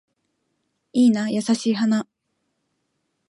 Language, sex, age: Japanese, female, 19-29